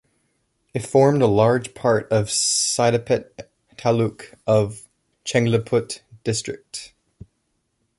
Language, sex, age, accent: English, male, under 19, United States English